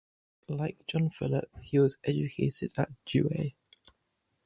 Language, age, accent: English, 19-29, England English